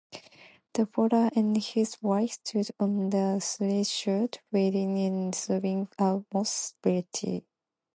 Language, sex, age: English, female, 19-29